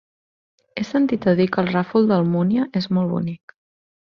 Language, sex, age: Catalan, female, 19-29